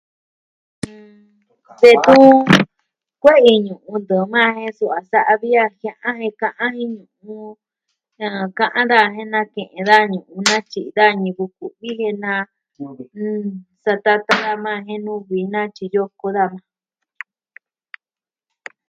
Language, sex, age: Southwestern Tlaxiaco Mixtec, female, 60-69